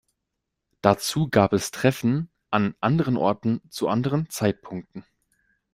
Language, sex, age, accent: German, male, 19-29, Deutschland Deutsch